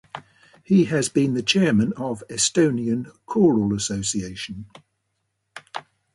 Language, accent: English, England English